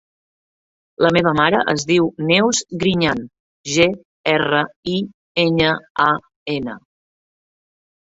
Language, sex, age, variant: Catalan, female, 40-49, Septentrional